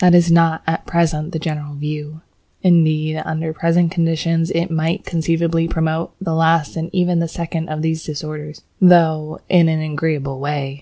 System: none